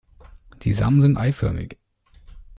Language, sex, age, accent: German, male, 30-39, Deutschland Deutsch